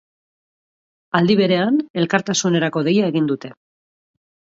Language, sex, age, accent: Basque, female, 40-49, Mendebalekoa (Araba, Bizkaia, Gipuzkoako mendebaleko herri batzuk)